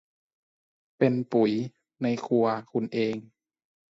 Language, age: Thai, 19-29